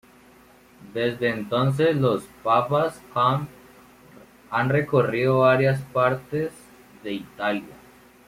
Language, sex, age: Spanish, male, under 19